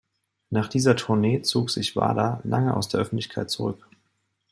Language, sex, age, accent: German, male, 30-39, Deutschland Deutsch